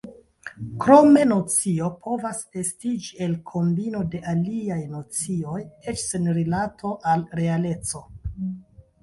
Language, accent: Esperanto, Internacia